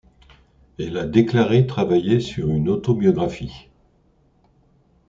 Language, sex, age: French, male, 60-69